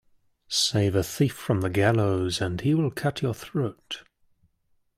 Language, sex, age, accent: English, male, 19-29, Australian English